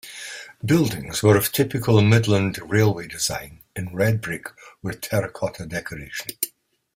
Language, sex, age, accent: English, male, 70-79, Scottish English